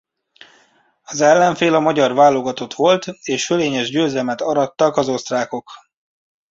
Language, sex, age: Hungarian, male, 30-39